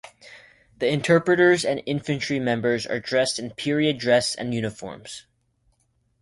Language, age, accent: English, 19-29, United States English